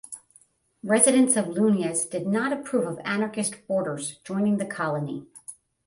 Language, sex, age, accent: English, female, 50-59, United States English